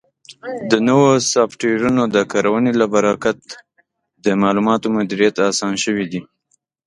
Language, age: Pashto, 19-29